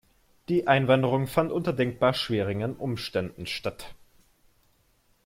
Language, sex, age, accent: German, male, 19-29, Deutschland Deutsch